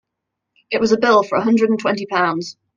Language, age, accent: English, 19-29, England English